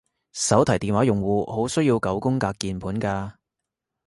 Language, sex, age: Cantonese, male, 19-29